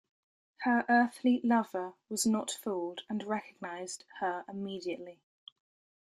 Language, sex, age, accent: English, female, 19-29, England English